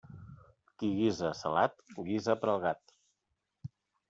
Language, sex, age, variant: Catalan, male, 40-49, Central